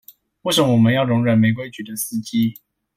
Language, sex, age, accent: Chinese, male, 19-29, 出生地：臺北市